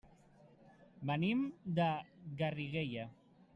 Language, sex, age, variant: Catalan, male, 19-29, Central